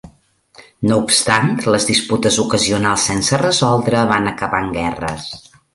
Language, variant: Catalan, Balear